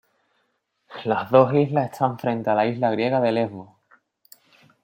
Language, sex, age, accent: Spanish, male, 19-29, España: Sur peninsular (Andalucia, Extremadura, Murcia)